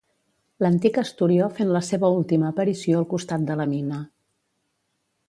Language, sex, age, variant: Catalan, female, 50-59, Central